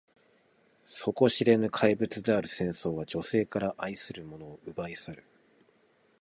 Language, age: Japanese, 19-29